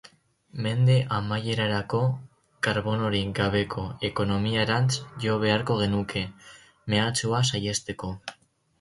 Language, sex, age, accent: Basque, male, under 19, Mendebalekoa (Araba, Bizkaia, Gipuzkoako mendebaleko herri batzuk)